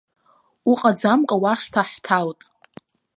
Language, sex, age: Abkhazian, female, 19-29